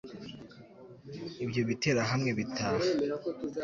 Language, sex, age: Kinyarwanda, male, 19-29